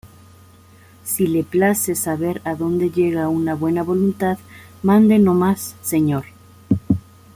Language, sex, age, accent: Spanish, female, 30-39, México